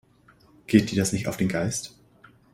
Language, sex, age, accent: German, male, under 19, Deutschland Deutsch